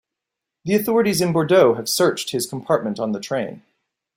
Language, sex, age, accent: English, male, 40-49, United States English